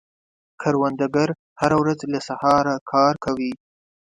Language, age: Pashto, 19-29